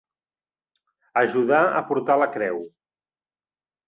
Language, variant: Catalan, Central